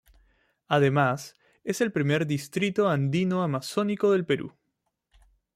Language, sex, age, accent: Spanish, male, 30-39, Andino-Pacífico: Colombia, Perú, Ecuador, oeste de Bolivia y Venezuela andina